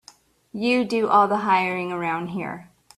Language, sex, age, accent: English, female, 40-49, United States English